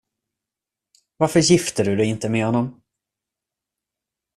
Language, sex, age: Swedish, male, 19-29